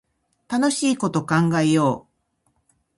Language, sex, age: Japanese, female, 50-59